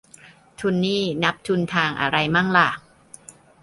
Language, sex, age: Thai, male, under 19